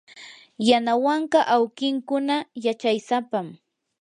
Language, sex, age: Yanahuanca Pasco Quechua, female, 19-29